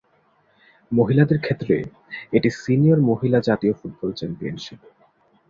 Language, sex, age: Bengali, male, 19-29